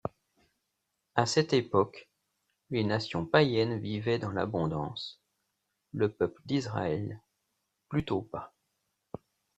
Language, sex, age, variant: French, male, 40-49, Français de métropole